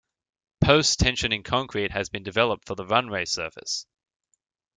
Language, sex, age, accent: English, male, 19-29, Australian English